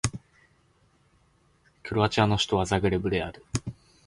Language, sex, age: Japanese, male, 19-29